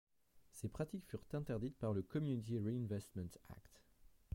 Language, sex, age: French, male, 30-39